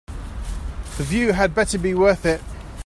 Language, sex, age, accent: English, male, 50-59, England English